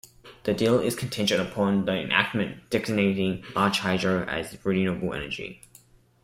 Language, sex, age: English, male, 19-29